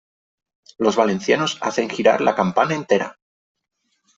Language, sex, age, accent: Spanish, male, 19-29, España: Centro-Sur peninsular (Madrid, Toledo, Castilla-La Mancha)